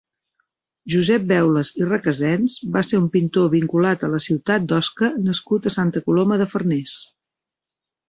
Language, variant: Catalan, Central